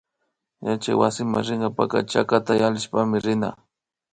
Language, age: Imbabura Highland Quichua, 30-39